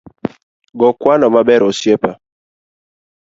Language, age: Luo (Kenya and Tanzania), 19-29